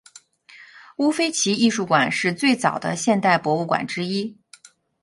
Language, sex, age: Chinese, female, 40-49